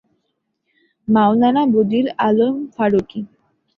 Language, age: Bengali, 19-29